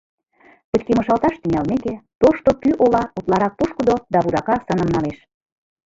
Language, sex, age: Mari, female, 40-49